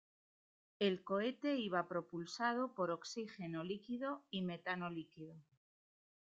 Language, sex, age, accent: Spanish, female, 30-39, España: Norte peninsular (Asturias, Castilla y León, Cantabria, País Vasco, Navarra, Aragón, La Rioja, Guadalajara, Cuenca)